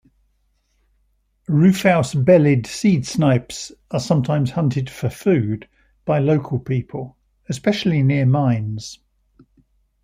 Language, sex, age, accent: English, male, 60-69, England English